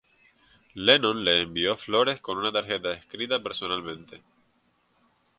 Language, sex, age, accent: Spanish, male, 19-29, España: Islas Canarias